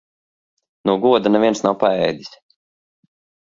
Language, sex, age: Latvian, male, 30-39